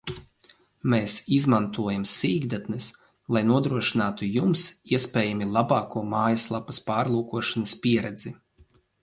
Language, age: Latvian, 40-49